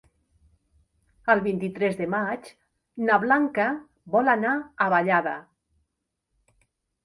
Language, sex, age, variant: Catalan, female, 50-59, Central